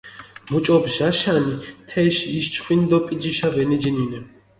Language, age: Mingrelian, 30-39